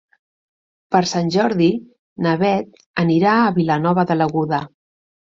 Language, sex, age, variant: Catalan, female, 50-59, Central